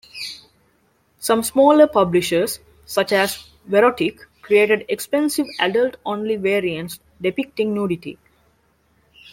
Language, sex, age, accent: English, female, 19-29, India and South Asia (India, Pakistan, Sri Lanka)